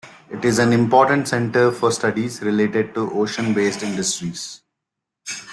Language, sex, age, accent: English, male, 30-39, England English